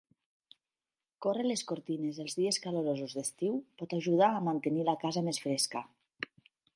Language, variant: Catalan, Nord-Occidental